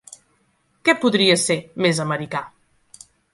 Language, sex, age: Catalan, female, 40-49